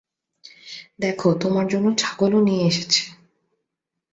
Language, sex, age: Bengali, female, 19-29